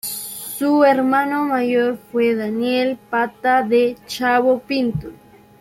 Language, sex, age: Spanish, female, under 19